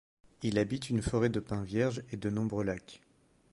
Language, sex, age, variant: French, male, 19-29, Français de métropole